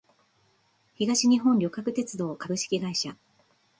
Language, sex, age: Japanese, female, 40-49